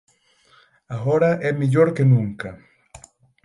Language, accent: Galician, Atlántico (seseo e gheada); Normativo (estándar)